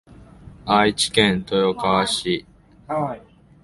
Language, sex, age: Japanese, male, 19-29